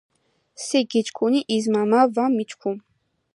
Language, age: Georgian, under 19